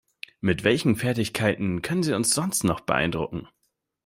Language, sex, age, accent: German, male, 19-29, Deutschland Deutsch